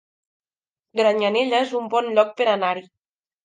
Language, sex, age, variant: Catalan, female, 19-29, Nord-Occidental